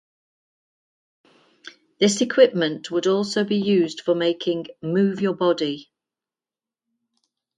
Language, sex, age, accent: English, female, 60-69, England English